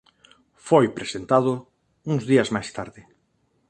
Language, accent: Galician, Normativo (estándar)